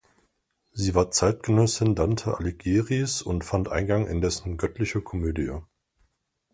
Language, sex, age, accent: German, male, 19-29, Deutschland Deutsch